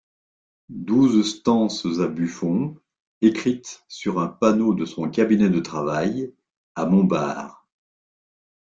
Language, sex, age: French, male, 60-69